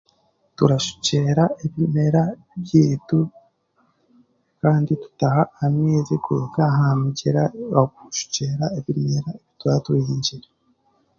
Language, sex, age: Chiga, male, 30-39